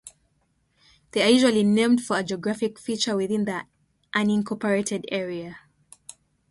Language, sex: English, female